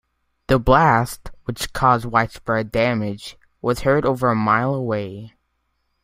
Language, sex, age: English, male, under 19